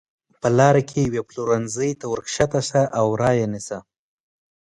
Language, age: Pashto, 19-29